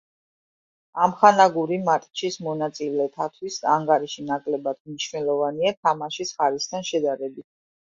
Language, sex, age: Georgian, female, 40-49